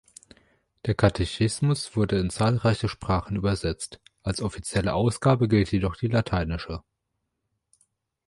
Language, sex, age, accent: German, male, under 19, Deutschland Deutsch